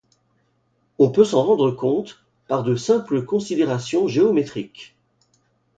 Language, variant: French, Français de métropole